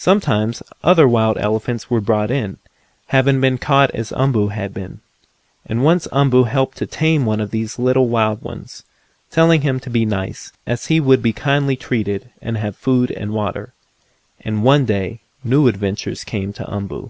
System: none